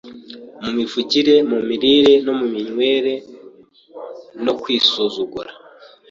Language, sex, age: Kinyarwanda, male, 19-29